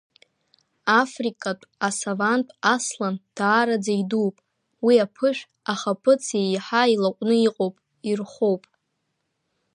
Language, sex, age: Abkhazian, female, under 19